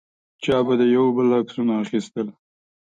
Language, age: Pashto, 19-29